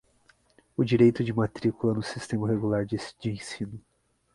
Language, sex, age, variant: Portuguese, male, 30-39, Portuguese (Brasil)